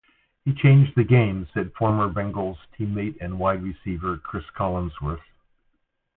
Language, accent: English, Canadian English